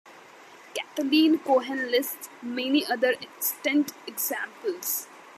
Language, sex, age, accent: English, female, 19-29, India and South Asia (India, Pakistan, Sri Lanka)